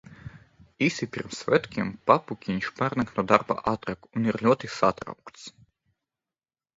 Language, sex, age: Latvian, male, 19-29